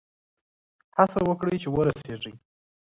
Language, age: Pashto, 19-29